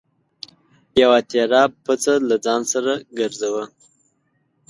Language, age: Pashto, 19-29